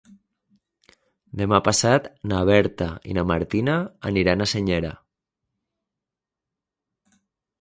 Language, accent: Catalan, valencià